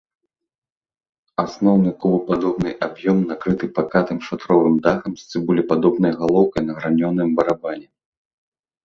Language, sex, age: Belarusian, male, 30-39